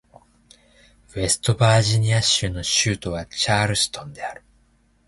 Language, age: Japanese, 19-29